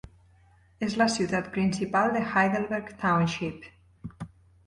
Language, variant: Catalan, Central